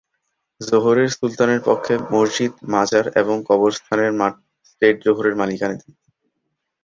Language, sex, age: Bengali, male, under 19